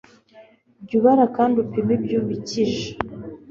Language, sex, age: Kinyarwanda, female, 19-29